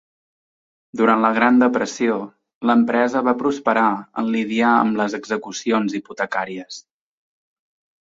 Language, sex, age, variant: Catalan, male, 30-39, Central